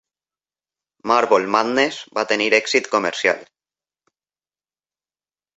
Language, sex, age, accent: Catalan, male, 30-39, valencià